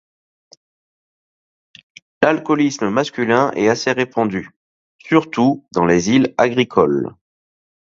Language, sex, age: French, male, 40-49